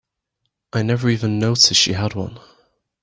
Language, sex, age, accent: English, male, 19-29, England English